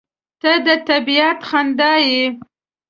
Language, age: Pashto, 19-29